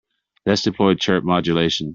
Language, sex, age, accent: English, male, 50-59, United States English